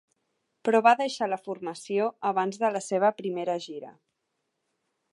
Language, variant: Catalan, Central